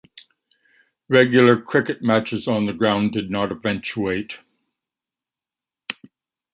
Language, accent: English, Canadian English